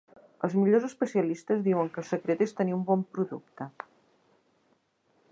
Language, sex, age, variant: Catalan, female, 60-69, Central